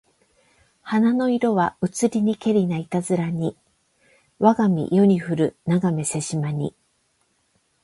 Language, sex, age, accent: Japanese, female, 50-59, 関西; 関東